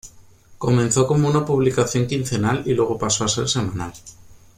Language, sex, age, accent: Spanish, male, 19-29, España: Sur peninsular (Andalucia, Extremadura, Murcia)